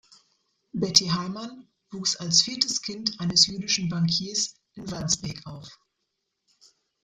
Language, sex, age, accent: German, female, 40-49, Deutschland Deutsch